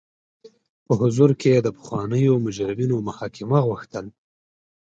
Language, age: Pashto, 30-39